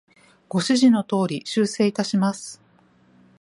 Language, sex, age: Japanese, female, 40-49